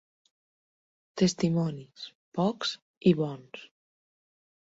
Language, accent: Catalan, valencià